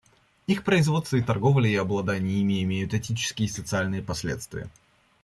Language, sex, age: Russian, male, under 19